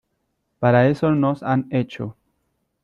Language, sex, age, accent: Spanish, male, 30-39, Chileno: Chile, Cuyo